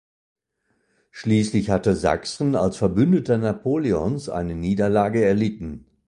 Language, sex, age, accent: German, male, 60-69, Deutschland Deutsch